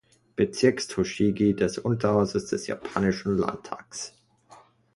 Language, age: German, 30-39